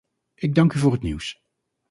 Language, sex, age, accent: Dutch, male, 40-49, Nederlands Nederlands